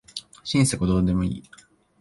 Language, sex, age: Japanese, male, 19-29